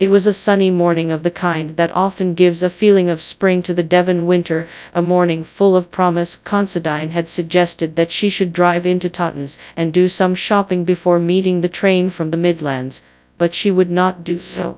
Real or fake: fake